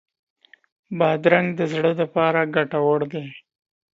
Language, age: Pashto, 30-39